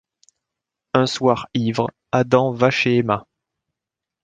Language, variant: French, Français de métropole